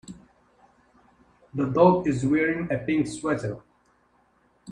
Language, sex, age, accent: English, male, 19-29, United States English